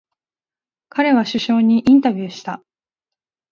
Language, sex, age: Japanese, female, 19-29